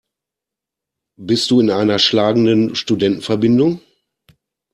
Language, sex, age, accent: German, male, 40-49, Deutschland Deutsch